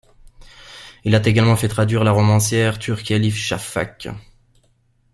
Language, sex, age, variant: French, male, 30-39, Français de métropole